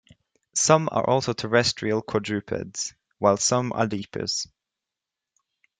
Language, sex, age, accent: English, male, under 19, England English